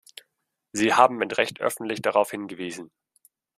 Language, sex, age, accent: German, male, 19-29, Deutschland Deutsch